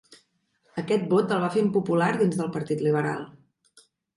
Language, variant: Catalan, Central